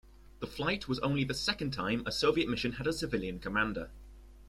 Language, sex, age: English, male, under 19